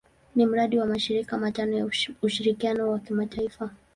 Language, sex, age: Swahili, female, 19-29